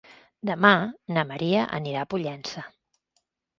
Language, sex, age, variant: Catalan, female, 50-59, Central